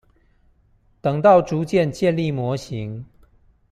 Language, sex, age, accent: Chinese, male, 40-49, 出生地：臺北市